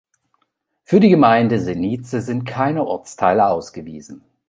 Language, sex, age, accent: German, male, 40-49, Deutschland Deutsch